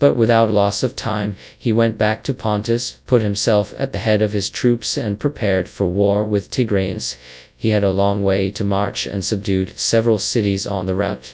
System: TTS, FastPitch